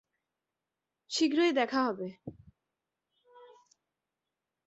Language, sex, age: Bengali, female, 19-29